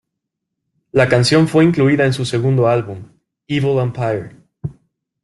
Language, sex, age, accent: Spanish, male, 19-29, México